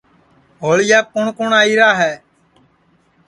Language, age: Sansi, 19-29